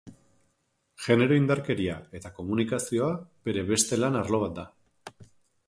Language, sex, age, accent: Basque, male, 30-39, Erdialdekoa edo Nafarra (Gipuzkoa, Nafarroa)